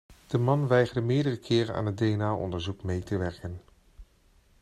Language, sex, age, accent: Dutch, male, 40-49, Nederlands Nederlands